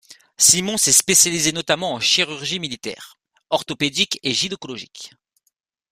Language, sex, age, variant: French, male, 19-29, Français de métropole